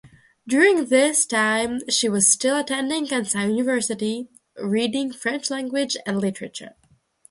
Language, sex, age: English, female, under 19